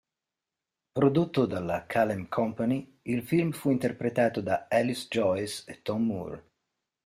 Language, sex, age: Italian, male, 40-49